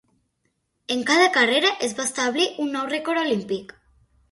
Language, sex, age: Catalan, female, under 19